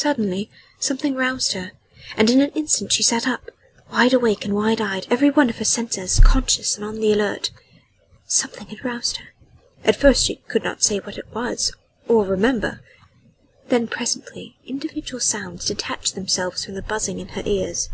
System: none